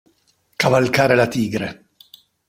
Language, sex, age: Italian, male, 40-49